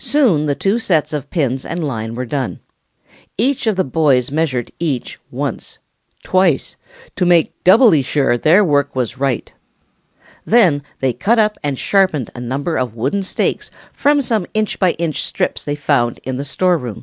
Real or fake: real